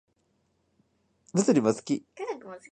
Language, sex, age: Japanese, male, 19-29